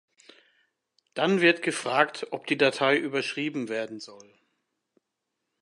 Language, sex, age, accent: German, male, 60-69, Deutschland Deutsch